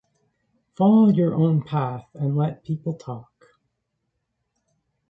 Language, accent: English, Canadian English